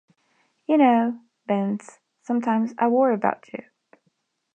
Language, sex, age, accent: English, female, 19-29, United States English